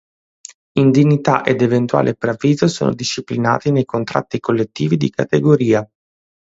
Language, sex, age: Italian, male, 19-29